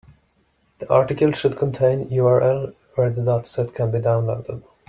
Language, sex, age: English, male, 30-39